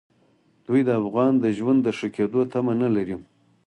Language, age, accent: Pashto, 19-29, معیاري پښتو